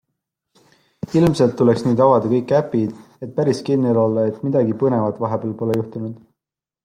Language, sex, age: Estonian, male, 19-29